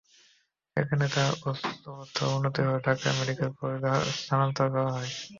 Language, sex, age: Bengali, male, 19-29